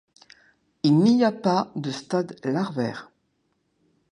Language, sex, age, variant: French, female, 60-69, Français de métropole